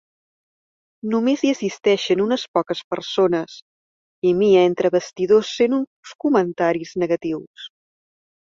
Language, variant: Catalan, Central